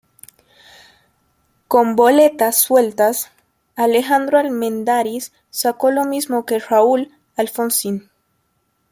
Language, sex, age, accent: Spanish, female, 19-29, Andino-Pacífico: Colombia, Perú, Ecuador, oeste de Bolivia y Venezuela andina